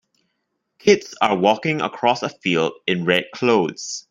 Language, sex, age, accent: English, male, 19-29, Malaysian English